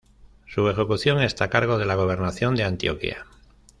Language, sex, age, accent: Spanish, male, 50-59, España: Norte peninsular (Asturias, Castilla y León, Cantabria, País Vasco, Navarra, Aragón, La Rioja, Guadalajara, Cuenca)